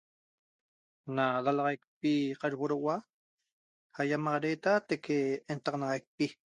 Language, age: Toba, 30-39